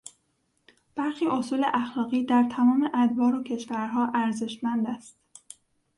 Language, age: Persian, 30-39